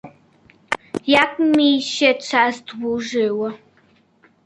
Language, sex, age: Polish, male, 40-49